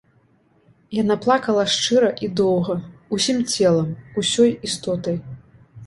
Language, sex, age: Belarusian, female, 30-39